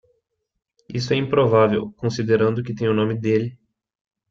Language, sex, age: Portuguese, male, 19-29